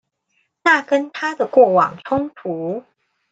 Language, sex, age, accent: Chinese, female, 40-49, 出生地：臺中市